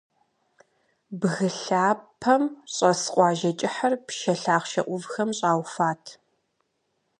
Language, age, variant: Kabardian, 19-29, Адыгэбзэ (Къэбэрдей, Кирил, псоми зэдай)